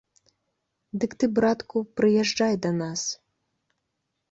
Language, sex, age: Belarusian, female, 30-39